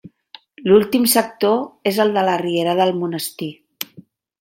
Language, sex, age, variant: Catalan, female, 50-59, Central